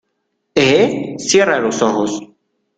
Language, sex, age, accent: Spanish, male, 19-29, México